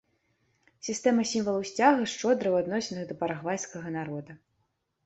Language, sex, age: Belarusian, female, 19-29